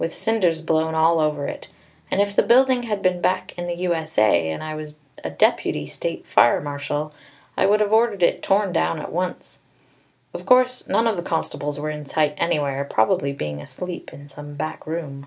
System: none